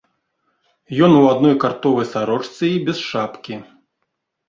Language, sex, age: Belarusian, male, 30-39